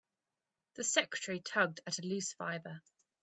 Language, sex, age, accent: English, female, 19-29, England English